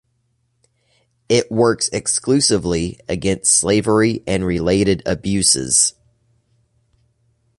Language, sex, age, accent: English, male, 30-39, United States English